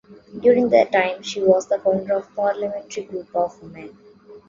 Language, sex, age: English, female, 19-29